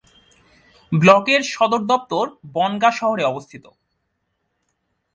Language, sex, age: Bengali, male, 30-39